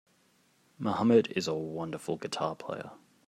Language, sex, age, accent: English, male, 19-29, Australian English